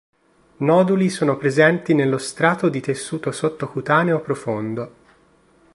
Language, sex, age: Italian, male, 19-29